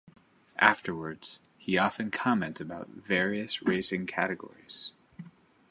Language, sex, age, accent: English, male, 30-39, United States English